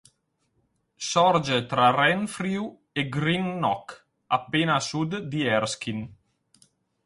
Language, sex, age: Italian, male, 30-39